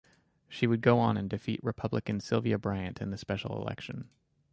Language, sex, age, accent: English, male, 19-29, United States English